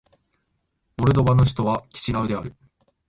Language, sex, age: Japanese, male, 19-29